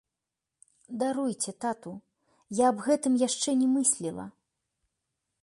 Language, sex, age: Belarusian, female, 40-49